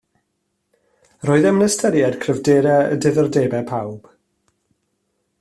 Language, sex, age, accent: Welsh, male, 30-39, Y Deyrnas Unedig Cymraeg